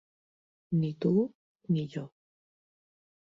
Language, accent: Catalan, valencià